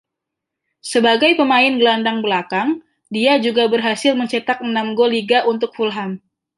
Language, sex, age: Indonesian, female, 19-29